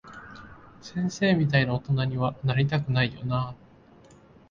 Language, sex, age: Japanese, male, 19-29